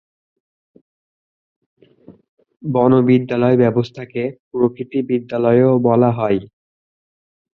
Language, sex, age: Bengali, male, 19-29